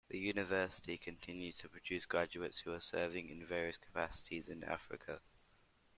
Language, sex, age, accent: English, male, under 19, India and South Asia (India, Pakistan, Sri Lanka)